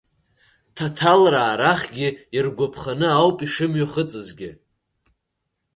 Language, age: Abkhazian, under 19